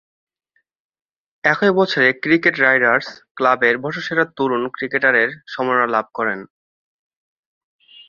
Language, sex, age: Bengali, male, 19-29